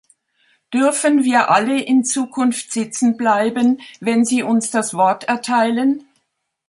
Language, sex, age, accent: German, female, 70-79, Deutschland Deutsch